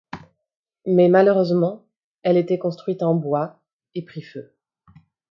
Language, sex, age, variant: French, female, 30-39, Français de métropole